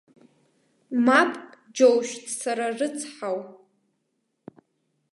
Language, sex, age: Abkhazian, female, under 19